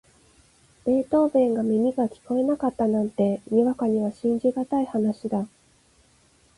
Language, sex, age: Japanese, female, 30-39